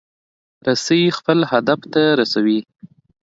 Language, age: Pashto, 19-29